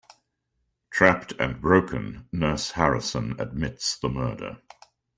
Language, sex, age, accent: English, male, 60-69, Canadian English